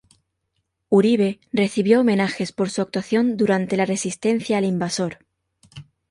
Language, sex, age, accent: Spanish, female, 19-29, España: Sur peninsular (Andalucia, Extremadura, Murcia)